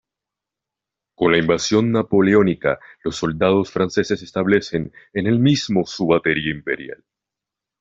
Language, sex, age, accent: Spanish, male, under 19, Andino-Pacífico: Colombia, Perú, Ecuador, oeste de Bolivia y Venezuela andina